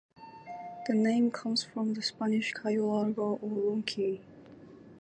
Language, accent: English, Irish English